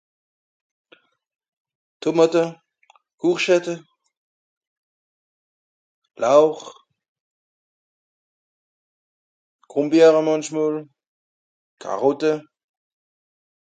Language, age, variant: Swiss German, 40-49, Nordniederàlemmànisch (Rishoffe, Zàwere, Bùsswìller, Hawenau, Brüemt, Stroossbùri, Molse, Dàmbàch, Schlettstàtt, Pfàlzbùri usw.)